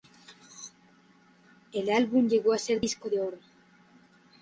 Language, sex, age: Spanish, male, under 19